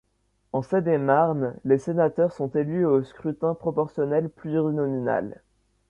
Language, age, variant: French, under 19, Français de métropole